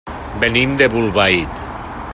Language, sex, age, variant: Catalan, male, 50-59, Central